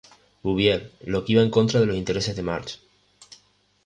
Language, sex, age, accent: Spanish, male, 30-39, España: Islas Canarias